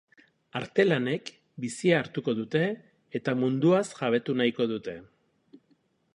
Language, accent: Basque, Erdialdekoa edo Nafarra (Gipuzkoa, Nafarroa)